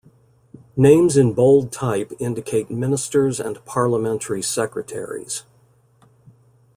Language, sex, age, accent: English, male, 60-69, United States English